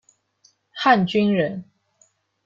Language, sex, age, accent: Chinese, female, 19-29, 出生地：上海市